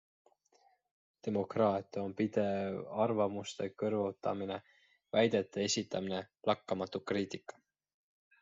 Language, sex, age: Estonian, male, 19-29